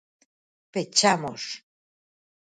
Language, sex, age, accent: Galician, female, 60-69, Normativo (estándar)